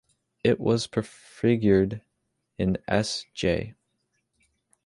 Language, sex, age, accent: English, male, under 19, United States English